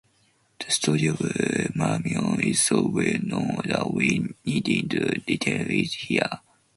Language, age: English, under 19